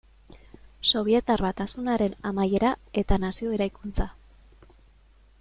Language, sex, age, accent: Basque, female, 19-29, Mendebalekoa (Araba, Bizkaia, Gipuzkoako mendebaleko herri batzuk)